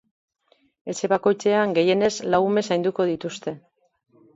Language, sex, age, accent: Basque, female, 50-59, Mendebalekoa (Araba, Bizkaia, Gipuzkoako mendebaleko herri batzuk)